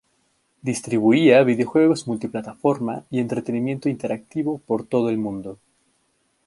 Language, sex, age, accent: Spanish, male, 19-29, México